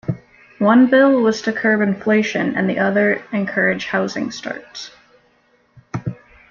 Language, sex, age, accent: English, female, 19-29, United States English